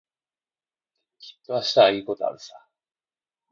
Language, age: Japanese, 30-39